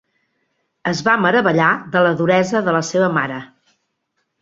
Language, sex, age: Catalan, female, 50-59